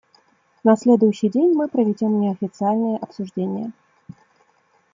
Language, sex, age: Russian, female, 30-39